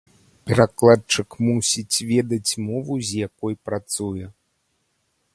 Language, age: Belarusian, 30-39